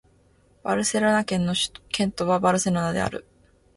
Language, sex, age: Japanese, female, 19-29